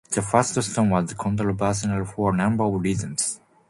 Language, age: English, 19-29